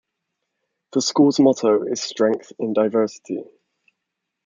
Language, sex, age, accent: English, male, 19-29, England English